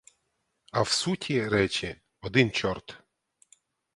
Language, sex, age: Ukrainian, male, 30-39